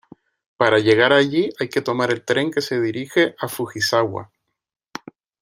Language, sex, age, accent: Spanish, male, 30-39, España: Islas Canarias